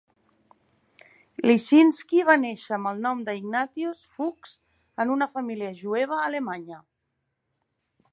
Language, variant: Catalan, Central